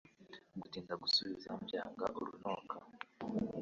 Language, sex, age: Kinyarwanda, male, 19-29